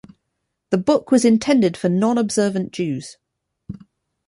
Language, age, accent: English, 30-39, England English